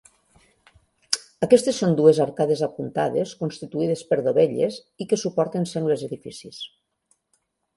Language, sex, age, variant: Catalan, female, 50-59, Central